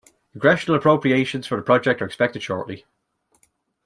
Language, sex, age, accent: English, male, 19-29, Irish English